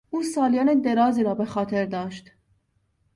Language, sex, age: Persian, female, 30-39